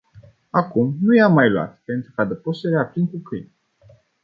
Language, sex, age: Romanian, male, 19-29